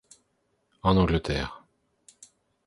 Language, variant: French, Français de métropole